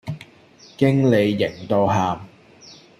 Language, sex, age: Cantonese, male, 30-39